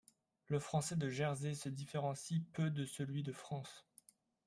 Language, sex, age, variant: French, male, 19-29, Français de métropole